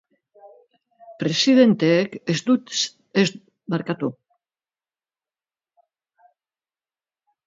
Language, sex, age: Basque, female, 70-79